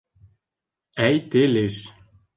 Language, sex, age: Bashkir, male, 19-29